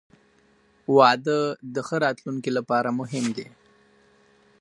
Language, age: Pashto, 19-29